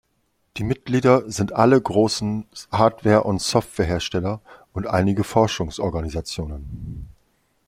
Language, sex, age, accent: German, male, 40-49, Deutschland Deutsch